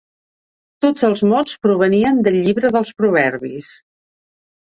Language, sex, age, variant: Catalan, female, 60-69, Central